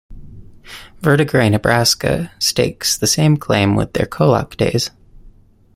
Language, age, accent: English, 19-29, United States English